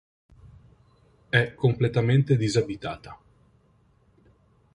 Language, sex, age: Italian, male, 50-59